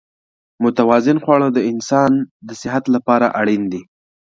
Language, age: Pashto, 19-29